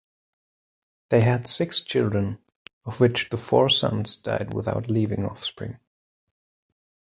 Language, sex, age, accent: English, male, 30-39, German English